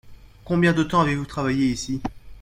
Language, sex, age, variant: French, male, 19-29, Français de métropole